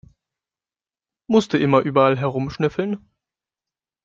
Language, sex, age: German, male, under 19